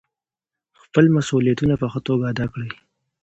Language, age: Pashto, 19-29